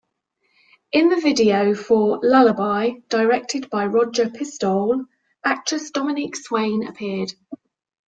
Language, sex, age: English, female, 50-59